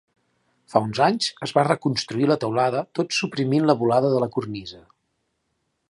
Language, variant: Catalan, Central